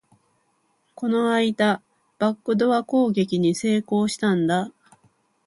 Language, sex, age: Japanese, female, 40-49